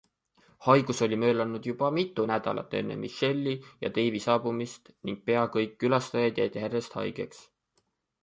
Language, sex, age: Estonian, male, 19-29